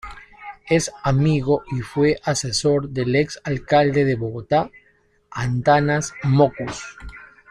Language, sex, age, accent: Spanish, male, 30-39, Andino-Pacífico: Colombia, Perú, Ecuador, oeste de Bolivia y Venezuela andina